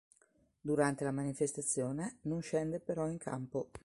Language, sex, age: Italian, female, 60-69